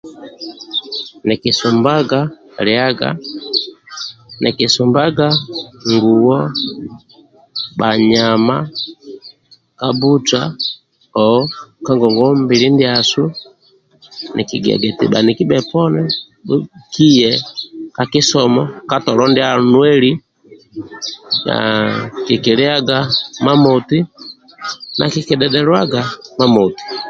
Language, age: Amba (Uganda), 30-39